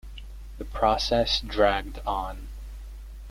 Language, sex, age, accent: English, male, under 19, Canadian English